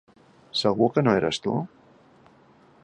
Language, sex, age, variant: Catalan, male, 50-59, Central